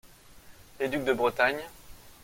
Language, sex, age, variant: French, male, 30-39, Français de métropole